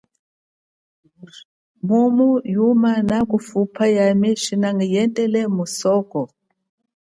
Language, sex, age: Chokwe, female, 40-49